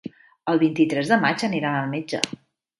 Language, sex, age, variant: Catalan, female, 40-49, Central